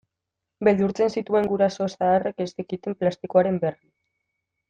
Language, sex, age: Basque, female, 19-29